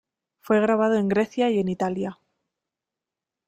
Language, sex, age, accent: Spanish, female, 19-29, España: Centro-Sur peninsular (Madrid, Toledo, Castilla-La Mancha)